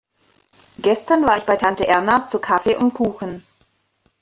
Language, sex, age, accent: German, female, 40-49, Deutschland Deutsch